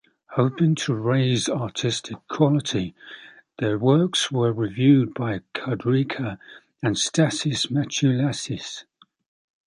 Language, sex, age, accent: English, male, 40-49, England English